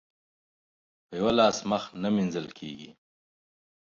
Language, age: Pashto, 30-39